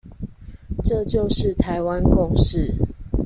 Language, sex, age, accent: Chinese, female, 40-49, 出生地：臺南市